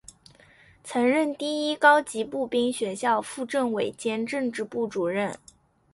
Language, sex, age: Chinese, female, 19-29